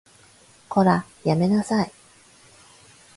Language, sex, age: Japanese, female, 30-39